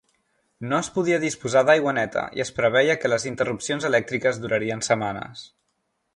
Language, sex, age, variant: Catalan, male, 19-29, Central